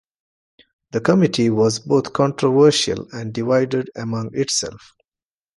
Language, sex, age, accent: English, male, 40-49, India and South Asia (India, Pakistan, Sri Lanka)